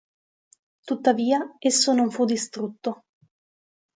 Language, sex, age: Italian, female, 19-29